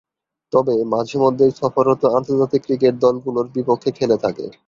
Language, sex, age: Bengali, male, 19-29